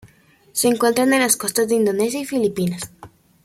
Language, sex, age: Spanish, female, 19-29